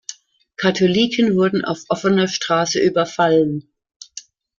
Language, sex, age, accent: German, female, 60-69, Deutschland Deutsch